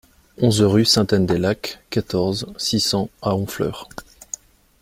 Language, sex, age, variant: French, male, 30-39, Français de métropole